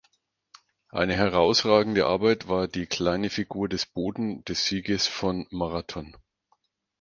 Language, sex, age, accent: German, male, 50-59, Deutschland Deutsch